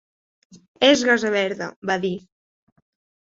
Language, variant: Catalan, Central